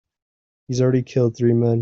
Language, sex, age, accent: English, male, 19-29, United States English